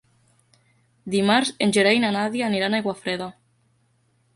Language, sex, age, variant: Catalan, female, 19-29, Nord-Occidental